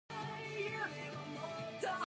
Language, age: English, under 19